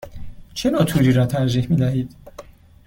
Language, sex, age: Persian, male, 19-29